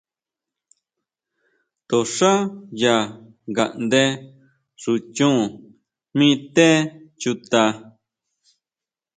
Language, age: Huautla Mazatec, 19-29